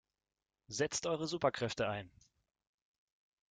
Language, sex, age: German, male, 19-29